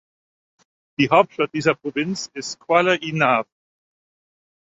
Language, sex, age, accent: German, male, 50-59, Deutschland Deutsch